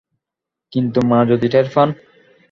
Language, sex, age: Bengali, male, 19-29